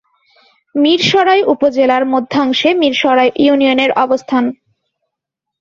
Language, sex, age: Bengali, female, 19-29